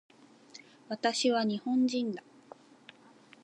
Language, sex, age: Japanese, female, 19-29